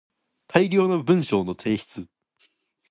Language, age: Japanese, under 19